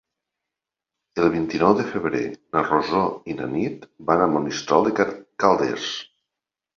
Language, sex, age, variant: Catalan, male, 50-59, Septentrional